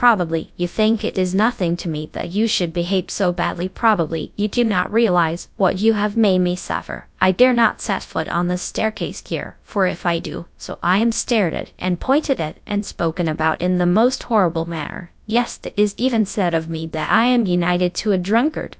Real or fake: fake